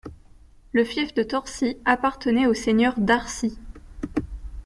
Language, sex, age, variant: French, female, 19-29, Français de métropole